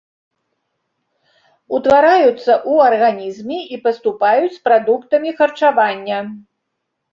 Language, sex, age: Belarusian, female, 60-69